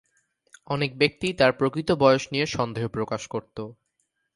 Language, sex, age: Bengali, male, 19-29